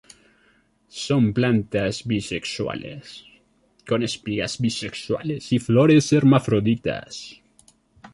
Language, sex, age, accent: Spanish, male, 19-29, México